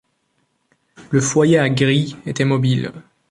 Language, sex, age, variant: French, male, 19-29, Français du nord de l'Afrique